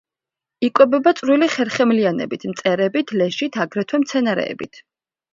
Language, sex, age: Georgian, female, 30-39